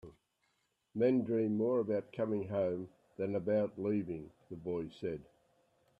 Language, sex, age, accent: English, male, 70-79, Australian English